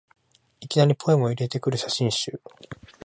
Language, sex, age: Japanese, male, 19-29